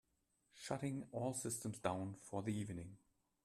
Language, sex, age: English, male, 50-59